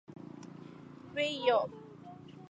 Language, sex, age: Japanese, female, 19-29